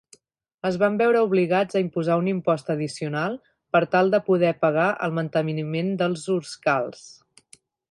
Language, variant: Catalan, Central